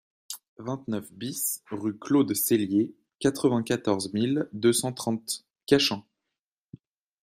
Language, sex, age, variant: French, male, 19-29, Français de métropole